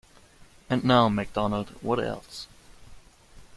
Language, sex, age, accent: English, male, under 19, England English